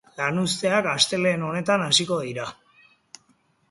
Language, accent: Basque, Mendebalekoa (Araba, Bizkaia, Gipuzkoako mendebaleko herri batzuk)